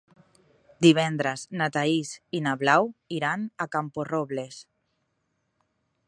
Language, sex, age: Catalan, female, 30-39